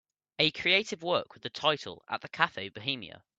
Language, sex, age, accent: English, male, under 19, England English